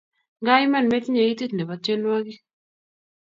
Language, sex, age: Kalenjin, female, 19-29